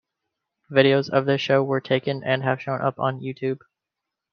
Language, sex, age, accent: English, male, 19-29, United States English